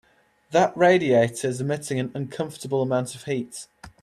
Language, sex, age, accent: English, male, 19-29, England English